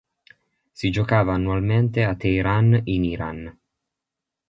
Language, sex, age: Italian, male, 19-29